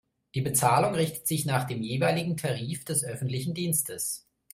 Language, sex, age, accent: German, male, 30-39, Deutschland Deutsch